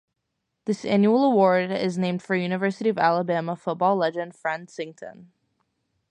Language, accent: English, United States English